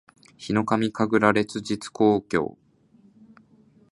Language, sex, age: Japanese, male, 19-29